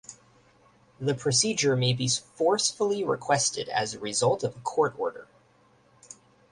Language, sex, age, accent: English, male, 30-39, United States English